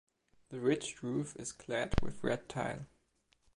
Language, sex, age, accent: English, male, 19-29, United States English